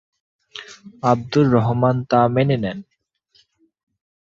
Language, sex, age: Bengali, male, 19-29